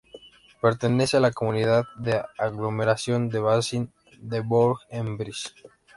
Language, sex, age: Spanish, male, 19-29